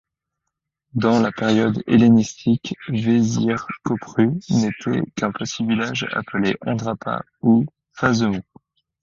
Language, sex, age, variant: French, male, 19-29, Français de métropole